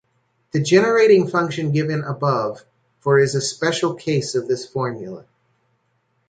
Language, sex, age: English, male, 40-49